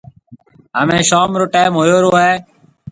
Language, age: Marwari (Pakistan), 40-49